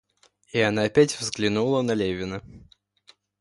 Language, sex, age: Russian, male, under 19